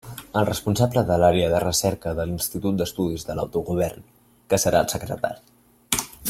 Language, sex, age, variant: Catalan, male, under 19, Central